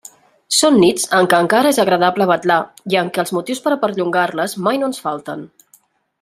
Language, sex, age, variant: Catalan, female, 40-49, Central